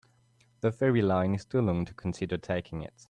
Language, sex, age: English, male, 19-29